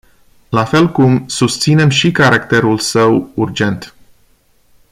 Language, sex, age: Romanian, male, 30-39